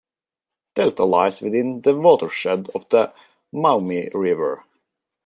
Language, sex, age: English, male, 19-29